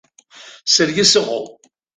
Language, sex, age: Abkhazian, male, 80-89